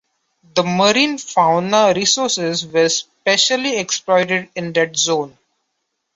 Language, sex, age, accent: English, male, 19-29, India and South Asia (India, Pakistan, Sri Lanka)